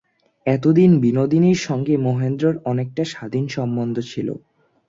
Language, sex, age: Bengali, male, under 19